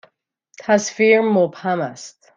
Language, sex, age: Persian, female, 30-39